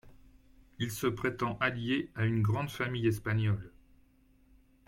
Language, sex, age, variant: French, male, 50-59, Français de métropole